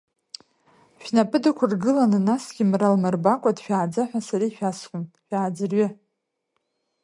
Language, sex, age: Abkhazian, female, 30-39